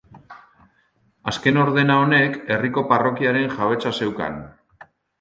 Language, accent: Basque, Mendebalekoa (Araba, Bizkaia, Gipuzkoako mendebaleko herri batzuk)